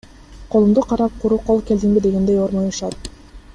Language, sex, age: Kyrgyz, female, 19-29